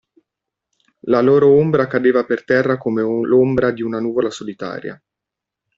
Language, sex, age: Italian, male, 30-39